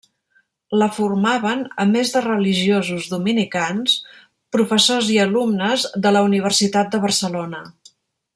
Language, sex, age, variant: Catalan, female, 50-59, Central